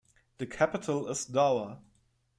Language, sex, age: English, male, 30-39